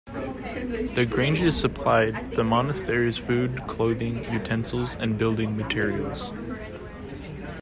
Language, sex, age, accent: English, male, under 19, United States English